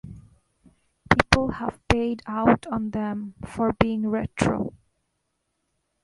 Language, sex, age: English, female, 19-29